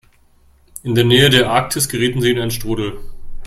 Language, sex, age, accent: German, male, 19-29, Deutschland Deutsch